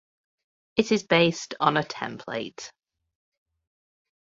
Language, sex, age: English, female, 40-49